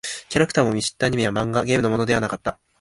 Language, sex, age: Japanese, male, 19-29